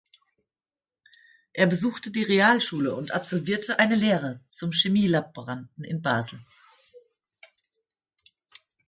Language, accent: German, Deutschland Deutsch